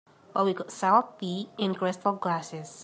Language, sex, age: English, female, 19-29